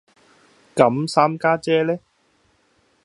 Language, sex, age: Cantonese, male, 30-39